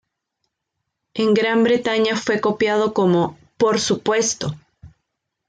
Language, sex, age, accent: Spanish, female, 19-29, Andino-Pacífico: Colombia, Perú, Ecuador, oeste de Bolivia y Venezuela andina